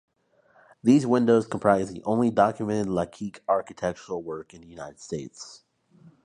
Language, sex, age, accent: English, male, under 19, United States English